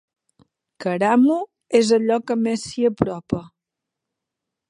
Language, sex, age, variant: Catalan, female, 50-59, Central